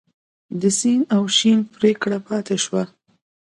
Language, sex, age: Pashto, female, 19-29